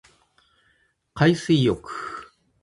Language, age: Japanese, 40-49